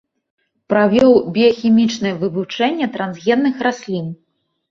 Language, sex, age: Belarusian, female, 30-39